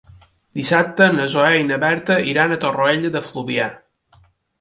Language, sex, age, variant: Catalan, male, 30-39, Balear